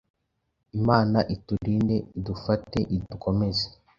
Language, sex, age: Kinyarwanda, male, under 19